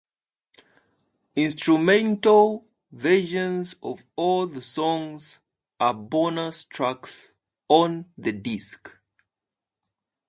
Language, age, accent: English, 19-29, United States English; England English